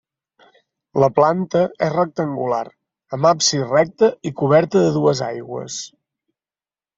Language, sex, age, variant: Catalan, male, 30-39, Septentrional